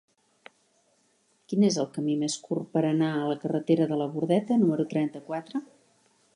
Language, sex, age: Catalan, female, 50-59